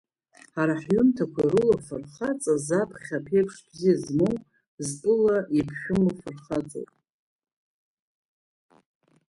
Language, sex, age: Abkhazian, female, 40-49